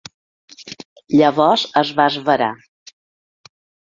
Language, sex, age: Catalan, female, 50-59